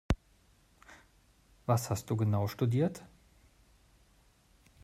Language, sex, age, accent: German, male, 40-49, Deutschland Deutsch